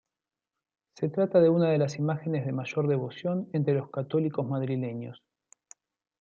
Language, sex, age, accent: Spanish, male, 40-49, Rioplatense: Argentina, Uruguay, este de Bolivia, Paraguay